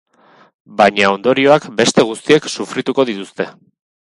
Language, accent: Basque, Erdialdekoa edo Nafarra (Gipuzkoa, Nafarroa)